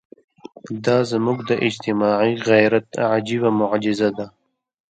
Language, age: Pashto, 19-29